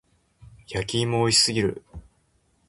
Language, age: Japanese, 19-29